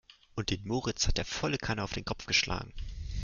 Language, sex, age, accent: German, male, 19-29, Deutschland Deutsch